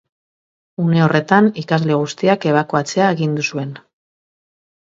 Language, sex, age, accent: Basque, female, 30-39, Mendebalekoa (Araba, Bizkaia, Gipuzkoako mendebaleko herri batzuk)